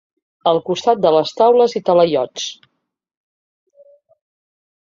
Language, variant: Catalan, Central